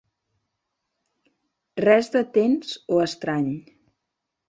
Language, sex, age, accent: Catalan, female, 30-39, gironí